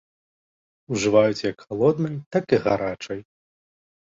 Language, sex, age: Belarusian, male, 19-29